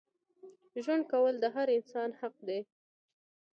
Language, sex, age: Pashto, female, under 19